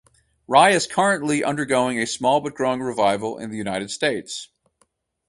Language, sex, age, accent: English, male, 30-39, United States English